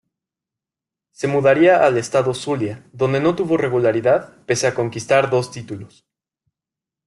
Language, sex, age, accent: Spanish, male, 19-29, México